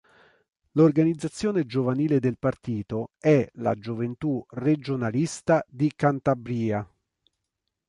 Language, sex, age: Italian, male, 40-49